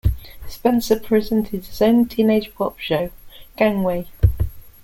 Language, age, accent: English, under 19, England English